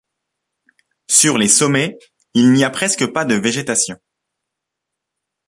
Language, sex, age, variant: French, male, 30-39, Français de métropole